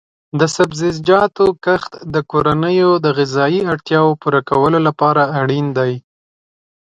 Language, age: Pashto, 19-29